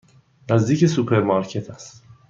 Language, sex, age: Persian, male, 30-39